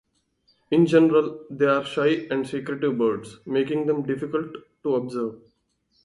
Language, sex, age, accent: English, male, 19-29, India and South Asia (India, Pakistan, Sri Lanka)